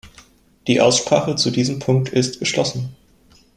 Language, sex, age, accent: German, male, 19-29, Deutschland Deutsch